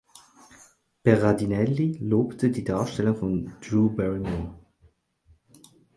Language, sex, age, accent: German, male, 30-39, Schweizerdeutsch